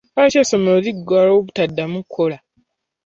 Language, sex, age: Ganda, female, 19-29